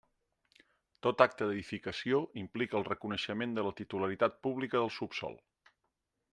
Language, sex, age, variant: Catalan, male, 40-49, Central